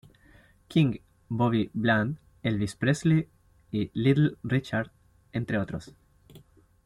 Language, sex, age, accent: Spanish, male, 19-29, Chileno: Chile, Cuyo